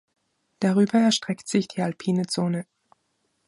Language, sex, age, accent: German, female, 19-29, Österreichisches Deutsch